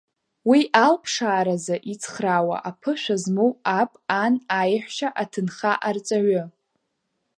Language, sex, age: Abkhazian, female, under 19